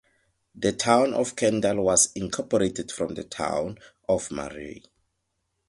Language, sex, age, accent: English, male, 30-39, Southern African (South Africa, Zimbabwe, Namibia)